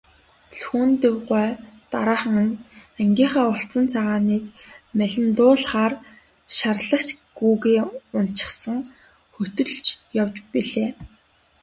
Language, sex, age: Mongolian, female, 19-29